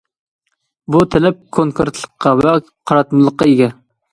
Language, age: Uyghur, 19-29